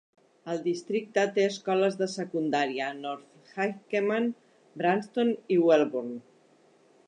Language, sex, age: Catalan, female, 60-69